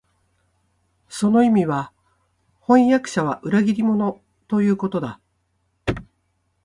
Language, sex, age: Japanese, female, 60-69